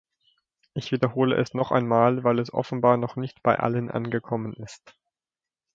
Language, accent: German, Deutschland Deutsch